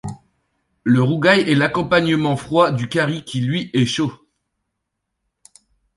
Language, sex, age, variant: French, male, 30-39, Français de métropole